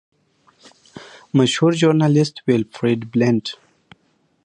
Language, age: Pashto, 19-29